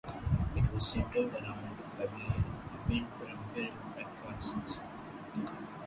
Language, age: English, under 19